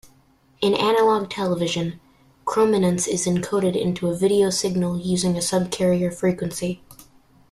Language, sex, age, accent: English, male, under 19, United States English